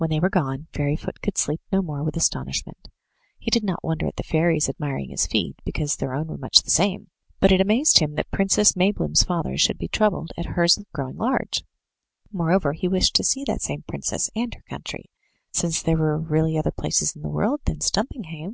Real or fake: real